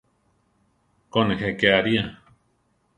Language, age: Central Tarahumara, 30-39